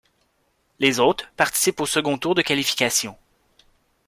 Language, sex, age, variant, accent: French, male, 19-29, Français d'Amérique du Nord, Français du Canada